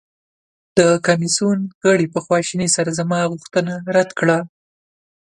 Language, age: Pashto, 19-29